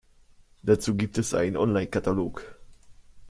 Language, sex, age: German, male, under 19